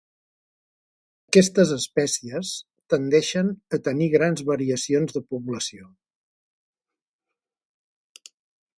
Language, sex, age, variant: Catalan, male, 60-69, Central